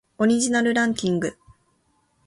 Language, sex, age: Japanese, female, 19-29